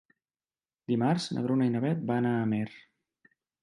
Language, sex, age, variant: Catalan, male, 30-39, Central